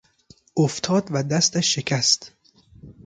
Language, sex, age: Persian, male, 19-29